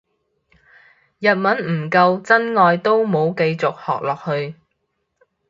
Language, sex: Cantonese, female